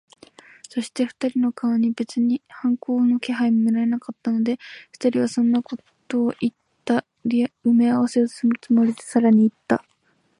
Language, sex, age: Japanese, female, 19-29